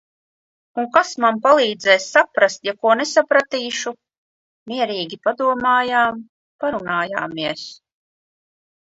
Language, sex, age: Latvian, female, 40-49